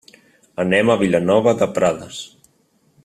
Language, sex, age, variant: Catalan, male, 19-29, Central